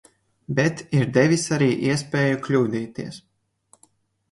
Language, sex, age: Latvian, male, 19-29